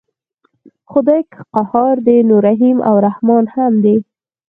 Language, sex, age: Pashto, female, 19-29